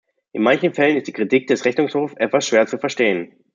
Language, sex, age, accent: German, male, 30-39, Deutschland Deutsch